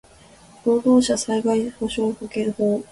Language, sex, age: Japanese, female, 19-29